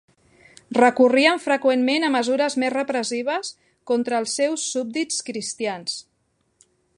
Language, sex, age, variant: Catalan, female, 40-49, Central